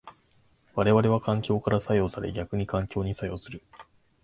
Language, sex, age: Japanese, male, 19-29